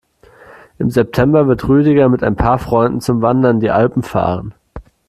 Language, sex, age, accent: German, male, 19-29, Deutschland Deutsch